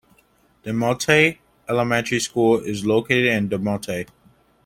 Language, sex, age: English, male, under 19